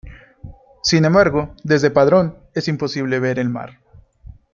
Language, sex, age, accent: Spanish, male, 19-29, México